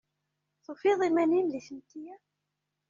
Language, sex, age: Kabyle, female, 30-39